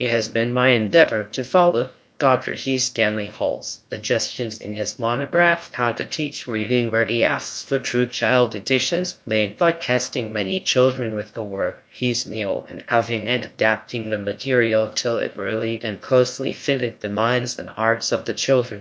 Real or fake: fake